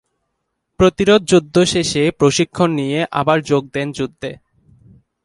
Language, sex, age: Bengali, male, 19-29